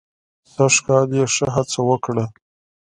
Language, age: Pashto, 30-39